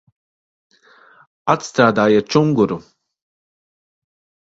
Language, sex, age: Latvian, male, 30-39